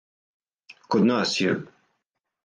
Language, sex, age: Serbian, male, 50-59